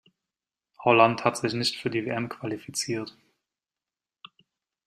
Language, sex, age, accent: German, male, 19-29, Deutschland Deutsch